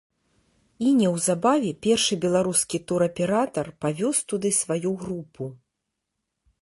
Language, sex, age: Belarusian, female, 40-49